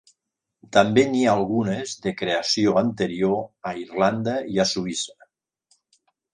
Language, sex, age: Catalan, male, 60-69